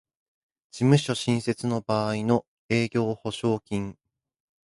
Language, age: Japanese, 19-29